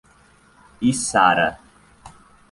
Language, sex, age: Portuguese, male, 19-29